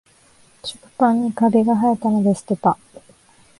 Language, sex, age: Japanese, female, 19-29